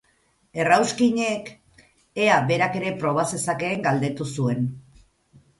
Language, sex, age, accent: Basque, female, 50-59, Erdialdekoa edo Nafarra (Gipuzkoa, Nafarroa)